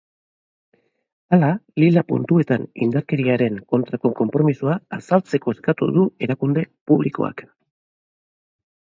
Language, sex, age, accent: Basque, male, 50-59, Erdialdekoa edo Nafarra (Gipuzkoa, Nafarroa)